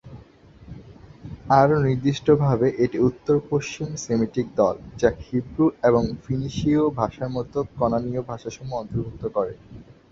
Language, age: Bengali, 19-29